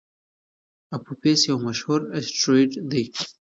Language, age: Pashto, 19-29